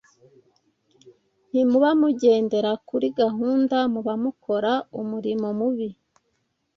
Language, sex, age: Kinyarwanda, female, 19-29